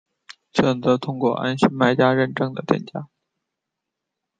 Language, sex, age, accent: Chinese, male, 19-29, 出生地：河北省